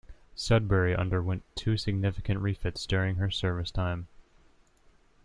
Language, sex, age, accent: English, male, under 19, United States English